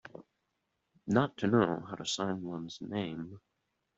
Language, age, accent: English, under 19, United States English